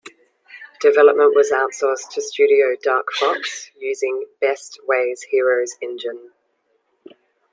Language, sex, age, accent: English, female, 30-39, Australian English